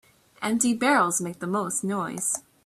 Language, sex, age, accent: English, female, 19-29, United States English